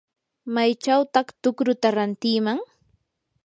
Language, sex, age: Yanahuanca Pasco Quechua, female, 19-29